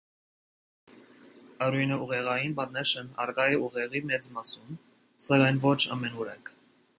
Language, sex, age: Armenian, male, 19-29